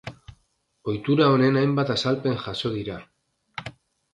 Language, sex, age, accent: Basque, male, 30-39, Mendebalekoa (Araba, Bizkaia, Gipuzkoako mendebaleko herri batzuk)